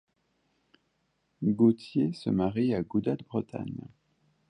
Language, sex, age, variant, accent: French, male, 40-49, Français d'Europe, Français de Suisse